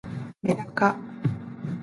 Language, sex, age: Japanese, female, 19-29